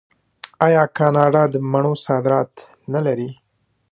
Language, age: Pashto, 19-29